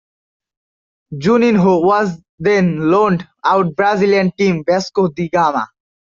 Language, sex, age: English, male, under 19